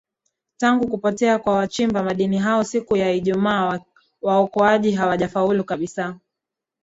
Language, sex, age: Swahili, female, 19-29